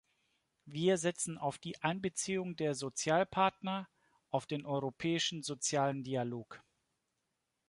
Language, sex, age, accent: German, male, 30-39, Deutschland Deutsch